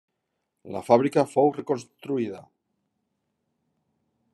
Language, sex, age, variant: Catalan, male, 40-49, Central